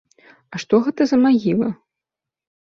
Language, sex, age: Belarusian, female, 30-39